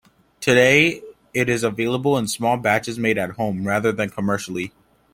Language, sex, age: English, male, under 19